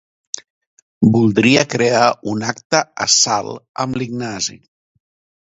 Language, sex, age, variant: Catalan, male, 40-49, Central